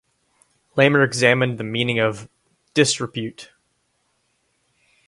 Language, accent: English, Canadian English